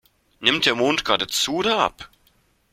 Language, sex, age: German, male, 19-29